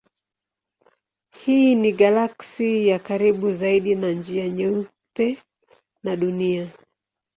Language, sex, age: Swahili, female, 50-59